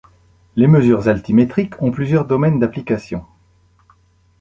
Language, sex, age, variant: French, male, 50-59, Français de métropole